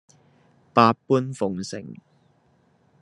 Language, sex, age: Cantonese, male, 19-29